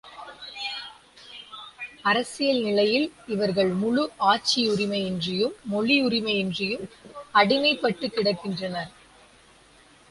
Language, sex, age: Tamil, female, 19-29